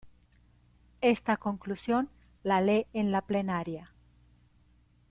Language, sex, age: Spanish, female, 40-49